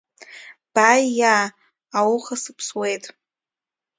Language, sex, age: Abkhazian, female, under 19